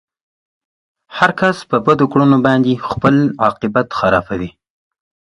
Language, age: Pashto, 19-29